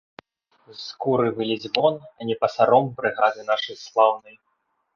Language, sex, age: Belarusian, male, 19-29